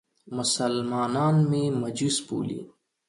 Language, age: Pashto, 30-39